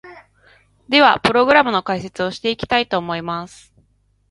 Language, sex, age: Japanese, female, 30-39